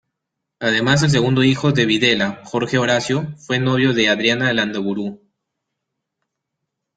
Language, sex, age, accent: Spanish, male, 19-29, Andino-Pacífico: Colombia, Perú, Ecuador, oeste de Bolivia y Venezuela andina